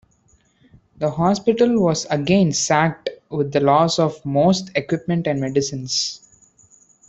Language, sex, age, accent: English, male, 19-29, India and South Asia (India, Pakistan, Sri Lanka)